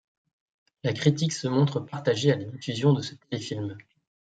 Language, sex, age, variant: French, male, 30-39, Français de métropole